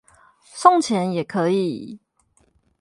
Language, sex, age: Chinese, female, 30-39